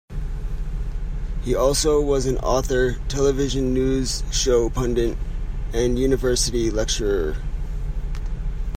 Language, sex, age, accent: English, male, 30-39, United States English